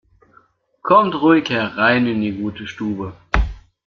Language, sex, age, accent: German, male, 19-29, Deutschland Deutsch